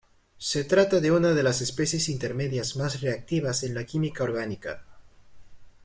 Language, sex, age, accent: Spanish, male, under 19, Andino-Pacífico: Colombia, Perú, Ecuador, oeste de Bolivia y Venezuela andina